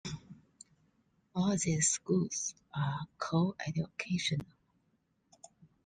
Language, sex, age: English, female, 30-39